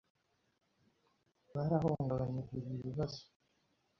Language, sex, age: Kinyarwanda, male, under 19